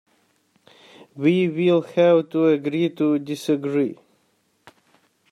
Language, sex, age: English, male, 19-29